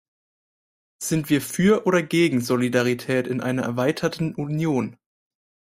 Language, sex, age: German, male, 19-29